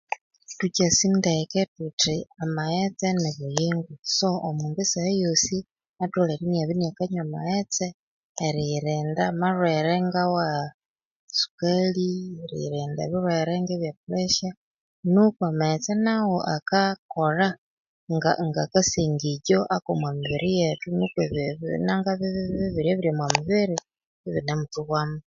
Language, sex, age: Konzo, female, 40-49